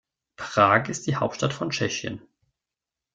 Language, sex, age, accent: German, male, 30-39, Deutschland Deutsch